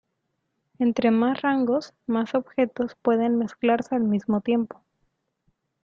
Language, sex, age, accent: Spanish, female, 19-29, México